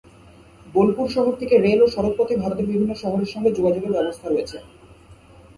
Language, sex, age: Bengali, male, 19-29